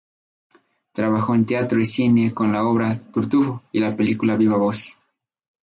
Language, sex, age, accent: Spanish, male, 19-29, México